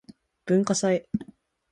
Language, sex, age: Japanese, female, 19-29